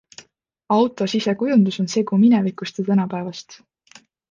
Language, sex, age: Estonian, female, 19-29